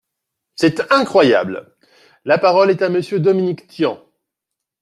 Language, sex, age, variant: French, male, 40-49, Français de métropole